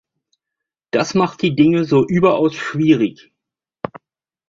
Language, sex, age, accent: German, male, 50-59, Deutschland Deutsch